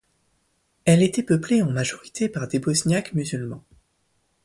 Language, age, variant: French, 19-29, Français de métropole